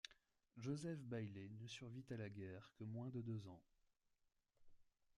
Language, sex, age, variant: French, male, 19-29, Français de métropole